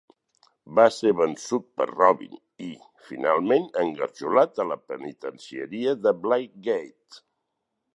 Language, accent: Catalan, Barceloní